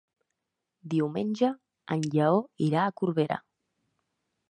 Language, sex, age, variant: Catalan, female, 19-29, Central